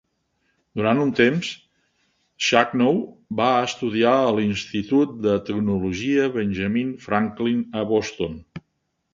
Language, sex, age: Catalan, male, 70-79